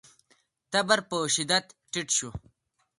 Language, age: Pashto, under 19